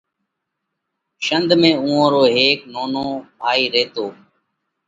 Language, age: Parkari Koli, 30-39